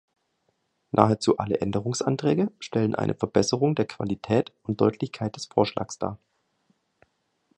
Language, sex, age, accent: German, male, 30-39, Deutschland Deutsch